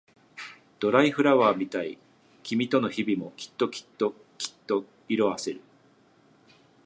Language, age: Japanese, 40-49